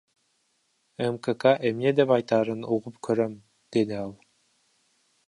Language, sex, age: Kyrgyz, male, 19-29